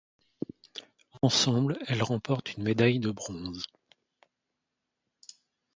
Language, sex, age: French, male, 50-59